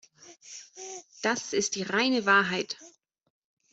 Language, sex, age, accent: German, female, 30-39, Deutschland Deutsch